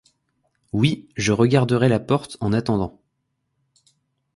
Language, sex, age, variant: French, male, 19-29, Français de métropole